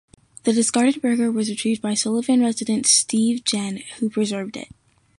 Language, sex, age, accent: English, female, 19-29, United States English